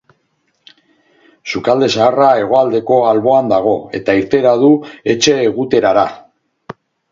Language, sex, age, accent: Basque, male, 40-49, Mendebalekoa (Araba, Bizkaia, Gipuzkoako mendebaleko herri batzuk)